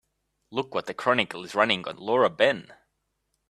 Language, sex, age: English, male, 30-39